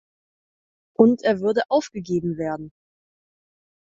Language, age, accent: German, 19-29, Deutschland Deutsch